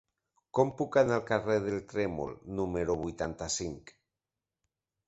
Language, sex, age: Catalan, male, 40-49